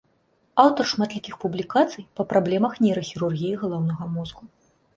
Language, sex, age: Belarusian, female, 30-39